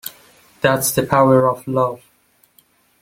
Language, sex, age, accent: English, male, 19-29, United States English